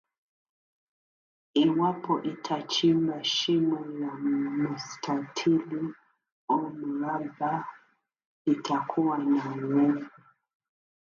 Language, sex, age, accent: English, female, 30-39, England English